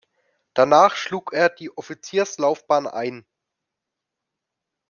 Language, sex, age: German, male, 19-29